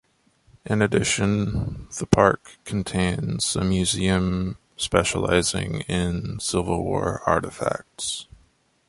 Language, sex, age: English, male, 19-29